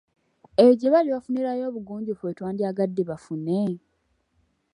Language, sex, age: Ganda, female, 19-29